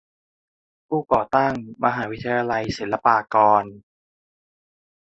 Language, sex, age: Thai, male, 30-39